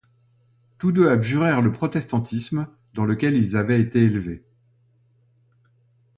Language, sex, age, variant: French, male, 60-69, Français de métropole